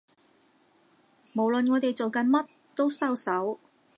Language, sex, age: Cantonese, female, 40-49